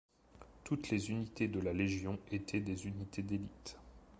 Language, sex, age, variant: French, male, 30-39, Français de métropole